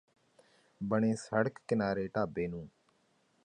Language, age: Punjabi, 30-39